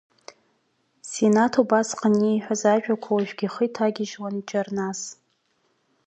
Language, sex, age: Abkhazian, female, 19-29